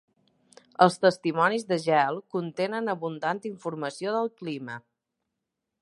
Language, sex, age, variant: Catalan, female, 30-39, Balear